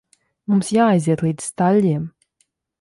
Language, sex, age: Latvian, female, 30-39